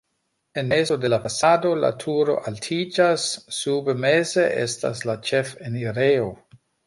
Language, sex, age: Esperanto, male, 50-59